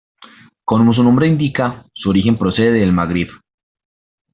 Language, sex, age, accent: Spanish, male, 19-29, Andino-Pacífico: Colombia, Perú, Ecuador, oeste de Bolivia y Venezuela andina